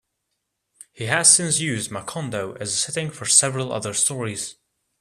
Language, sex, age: English, male, 19-29